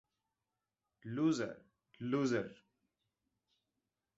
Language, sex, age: Bengali, male, 19-29